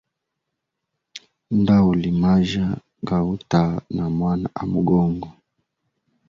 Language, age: Hemba, 19-29